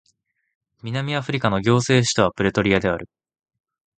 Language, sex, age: Japanese, male, 19-29